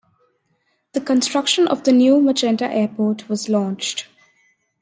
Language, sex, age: English, female, under 19